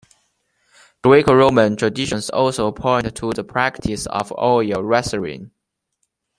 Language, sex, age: English, male, 19-29